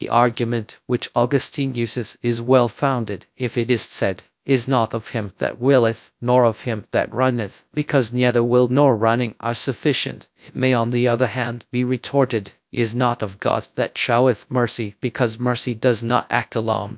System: TTS, GradTTS